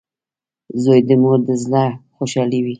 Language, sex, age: Pashto, female, 50-59